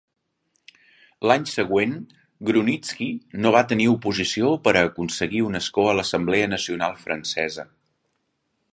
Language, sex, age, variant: Catalan, male, 50-59, Central